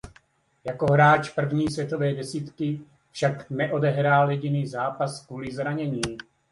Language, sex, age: Czech, male, 50-59